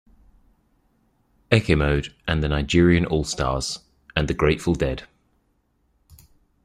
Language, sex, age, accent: English, male, 30-39, England English